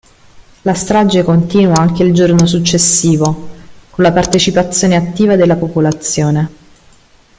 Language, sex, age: Italian, female, 30-39